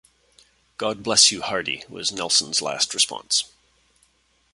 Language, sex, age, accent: English, male, 50-59, Canadian English